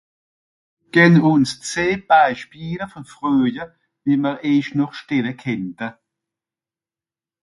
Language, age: Swiss German, 40-49